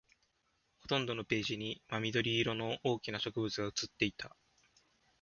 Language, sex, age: Japanese, male, 19-29